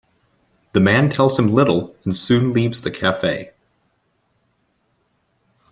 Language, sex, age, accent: English, male, 19-29, United States English